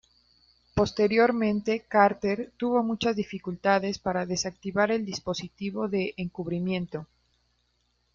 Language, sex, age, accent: Spanish, female, 19-29, México